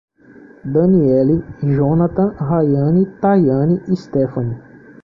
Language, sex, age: Portuguese, male, 30-39